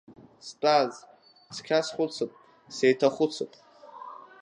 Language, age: Abkhazian, under 19